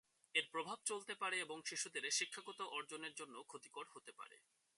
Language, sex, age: Bengali, male, 19-29